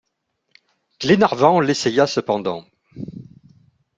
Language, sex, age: French, male, 50-59